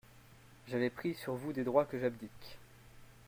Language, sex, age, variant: French, male, 19-29, Français de métropole